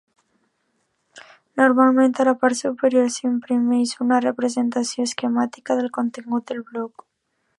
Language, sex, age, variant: Catalan, female, under 19, Alacantí